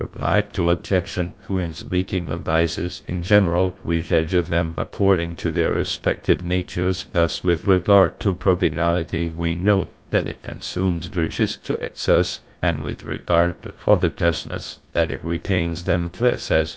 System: TTS, GlowTTS